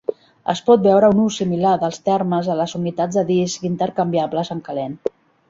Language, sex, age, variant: Catalan, female, 50-59, Central